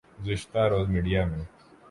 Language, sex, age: Urdu, male, 19-29